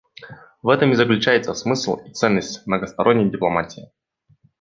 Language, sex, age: Russian, male, 19-29